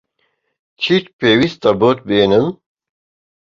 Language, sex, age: Central Kurdish, male, 19-29